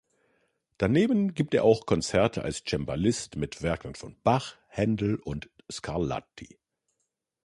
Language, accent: German, Deutschland Deutsch